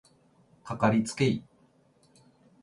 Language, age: Japanese, 40-49